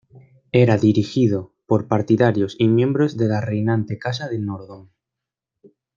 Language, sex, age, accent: Spanish, male, 19-29, España: Centro-Sur peninsular (Madrid, Toledo, Castilla-La Mancha)